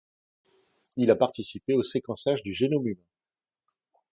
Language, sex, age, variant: French, male, 40-49, Français de métropole